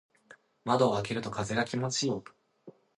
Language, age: Japanese, 19-29